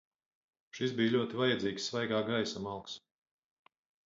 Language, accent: Latvian, Vidus dialekts